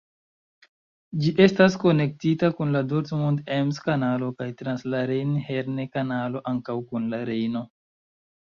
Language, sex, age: Esperanto, male, 19-29